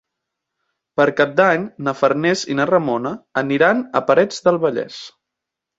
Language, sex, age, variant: Catalan, male, 19-29, Central